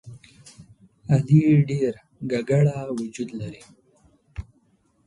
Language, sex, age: Pashto, male, 19-29